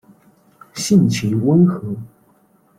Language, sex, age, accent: Chinese, male, 19-29, 出生地：四川省